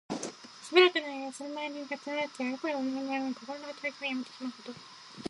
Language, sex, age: Japanese, female, 19-29